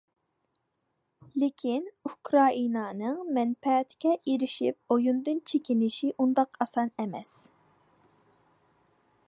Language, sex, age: Uyghur, female, under 19